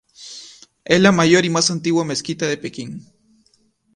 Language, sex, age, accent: Spanish, male, 30-39, Andino-Pacífico: Colombia, Perú, Ecuador, oeste de Bolivia y Venezuela andina